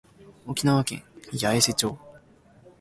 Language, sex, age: Japanese, male, 19-29